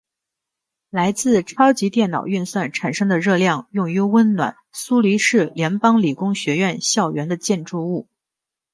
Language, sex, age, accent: Chinese, male, 19-29, 出生地：北京市